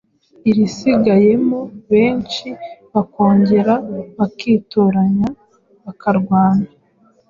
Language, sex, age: Kinyarwanda, female, 19-29